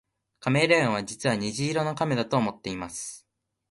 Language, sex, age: Japanese, male, 19-29